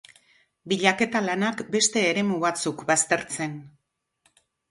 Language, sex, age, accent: Basque, female, 60-69, Mendebalekoa (Araba, Bizkaia, Gipuzkoako mendebaleko herri batzuk)